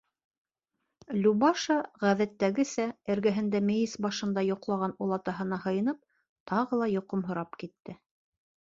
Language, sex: Bashkir, female